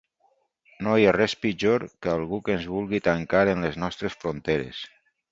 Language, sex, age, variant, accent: Catalan, male, 50-59, Valencià meridional, valencià